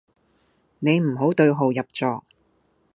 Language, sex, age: Cantonese, female, 40-49